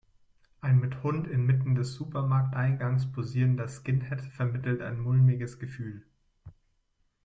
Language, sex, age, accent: German, male, 19-29, Deutschland Deutsch